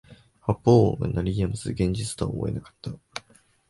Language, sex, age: Japanese, male, 19-29